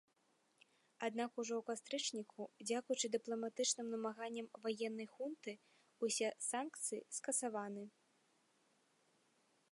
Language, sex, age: Belarusian, female, 19-29